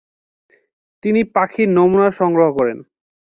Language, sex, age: Bengali, male, 19-29